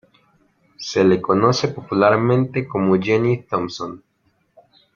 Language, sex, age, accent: Spanish, male, 19-29, México